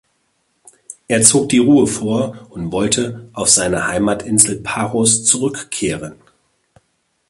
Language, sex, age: German, male, 40-49